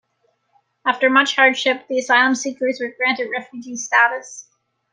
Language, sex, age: English, female, 30-39